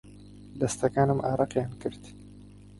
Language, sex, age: Central Kurdish, male, 19-29